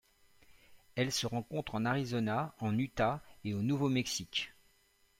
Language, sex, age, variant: French, male, 50-59, Français de métropole